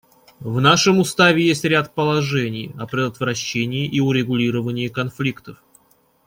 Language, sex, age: Russian, male, 30-39